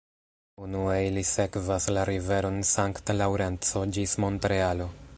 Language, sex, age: Esperanto, male, 30-39